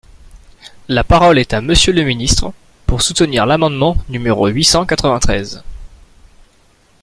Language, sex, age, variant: French, male, 19-29, Français de métropole